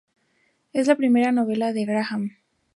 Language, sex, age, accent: Spanish, female, 19-29, México